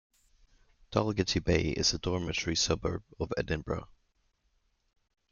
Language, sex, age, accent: English, male, 19-29, United States English